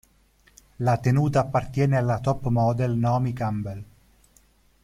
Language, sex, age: Italian, male, 30-39